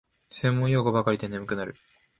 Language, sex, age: Japanese, male, 19-29